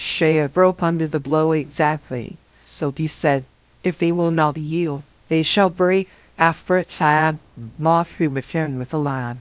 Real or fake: fake